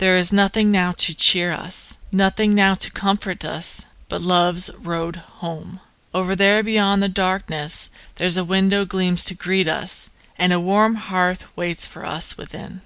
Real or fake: real